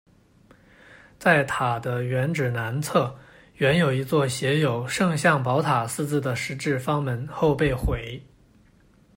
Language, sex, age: Chinese, male, 19-29